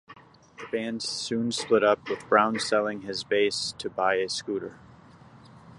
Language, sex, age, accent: English, male, 30-39, United States English